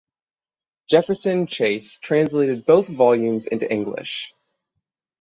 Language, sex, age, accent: English, male, under 19, United States English